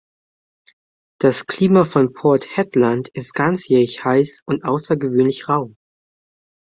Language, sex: German, male